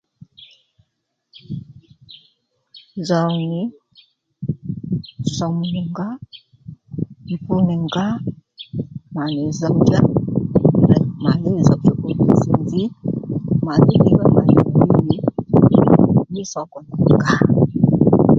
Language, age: Lendu, 40-49